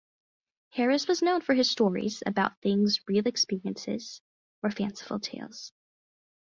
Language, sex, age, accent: English, female, 19-29, United States English